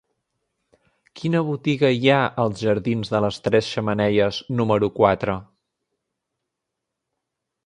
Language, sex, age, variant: Catalan, male, 19-29, Central